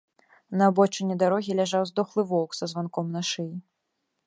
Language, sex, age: Belarusian, female, under 19